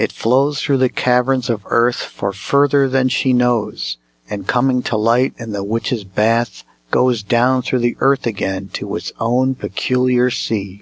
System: none